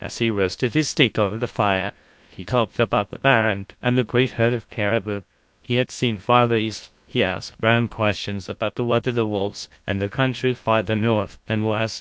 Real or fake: fake